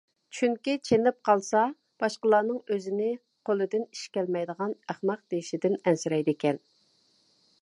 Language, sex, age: Uyghur, female, 50-59